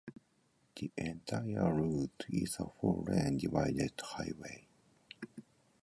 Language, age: English, 50-59